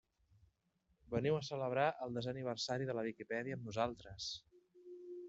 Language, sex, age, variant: Catalan, male, 40-49, Central